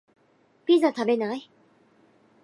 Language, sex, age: Japanese, female, 19-29